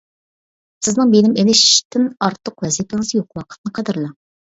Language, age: Uyghur, under 19